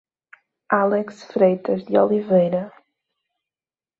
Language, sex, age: Portuguese, female, 19-29